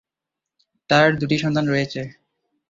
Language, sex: Bengali, male